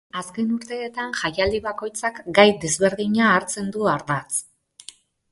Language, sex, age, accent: Basque, female, 50-59, Mendebalekoa (Araba, Bizkaia, Gipuzkoako mendebaleko herri batzuk)